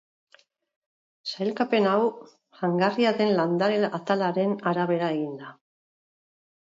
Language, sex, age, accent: Basque, female, 50-59, Mendebalekoa (Araba, Bizkaia, Gipuzkoako mendebaleko herri batzuk)